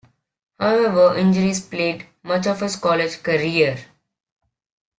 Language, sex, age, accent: English, male, under 19, England English